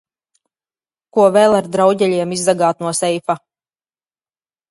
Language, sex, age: Latvian, female, 30-39